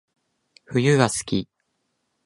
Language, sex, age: Japanese, male, 19-29